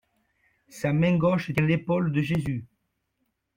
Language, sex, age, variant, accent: French, male, 70-79, Français d'Amérique du Nord, Français du Canada